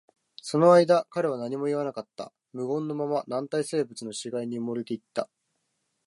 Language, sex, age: Japanese, male, 19-29